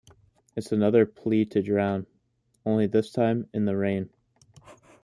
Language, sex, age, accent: English, male, 19-29, United States English